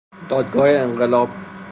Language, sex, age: Persian, male, 19-29